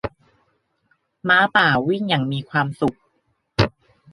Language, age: Thai, 19-29